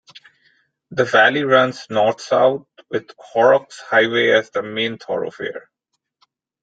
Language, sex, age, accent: English, male, 40-49, India and South Asia (India, Pakistan, Sri Lanka)